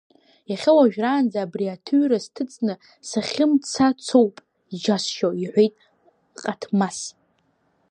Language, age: Abkhazian, under 19